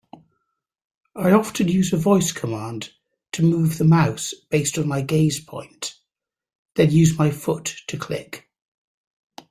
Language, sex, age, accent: English, male, 50-59, Welsh English